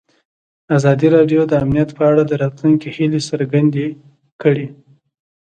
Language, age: Pashto, 19-29